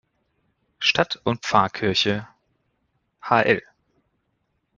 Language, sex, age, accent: German, male, 30-39, Deutschland Deutsch